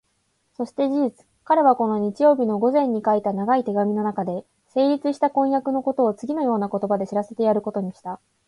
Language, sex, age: Japanese, female, 19-29